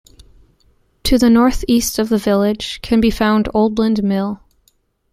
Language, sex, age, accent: English, female, 19-29, United States English